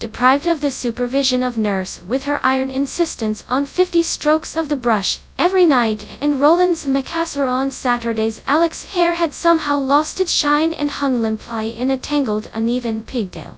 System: TTS, FastPitch